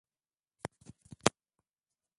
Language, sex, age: Swahili, male, 30-39